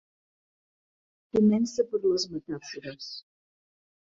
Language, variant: Catalan, Central